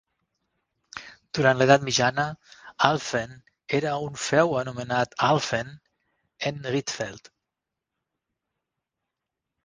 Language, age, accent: Catalan, 50-59, Tortosí